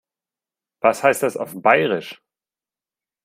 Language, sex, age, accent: German, male, 19-29, Deutschland Deutsch